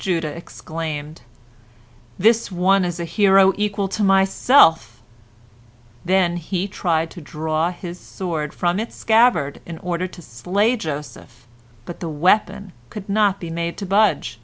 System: none